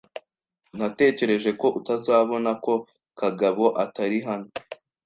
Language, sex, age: Kinyarwanda, male, under 19